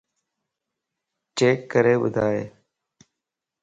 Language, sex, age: Lasi, female, 19-29